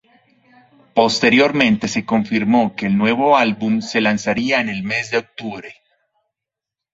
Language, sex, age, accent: Spanish, male, 40-49, Andino-Pacífico: Colombia, Perú, Ecuador, oeste de Bolivia y Venezuela andina